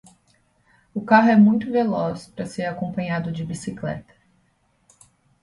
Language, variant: Portuguese, Portuguese (Brasil)